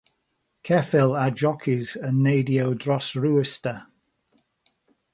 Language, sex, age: Welsh, male, 60-69